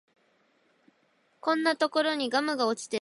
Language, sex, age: Japanese, female, 19-29